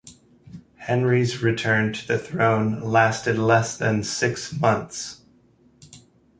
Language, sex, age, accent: English, male, 30-39, United States English